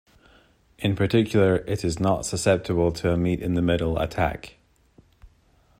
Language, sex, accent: English, male, Scottish English